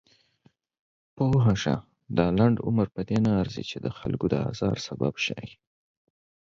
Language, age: Pashto, 30-39